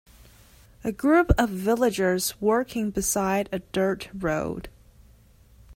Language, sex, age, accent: English, male, 19-29, United States English